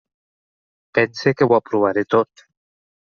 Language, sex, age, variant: Catalan, male, 50-59, Central